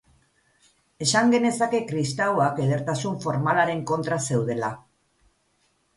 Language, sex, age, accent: Basque, female, 50-59, Erdialdekoa edo Nafarra (Gipuzkoa, Nafarroa)